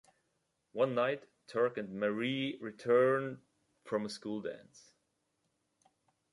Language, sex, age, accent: English, male, 19-29, United States English